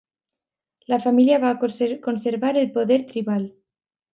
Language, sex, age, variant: Catalan, female, under 19, Alacantí